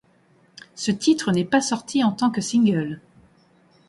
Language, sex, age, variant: French, female, 40-49, Français de métropole